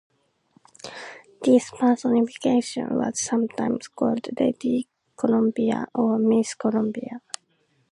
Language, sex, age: English, female, under 19